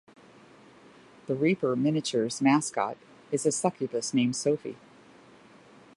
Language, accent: English, United States English